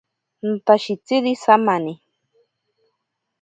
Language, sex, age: Ashéninka Perené, female, 19-29